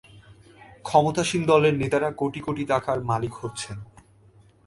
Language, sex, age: Bengali, male, 19-29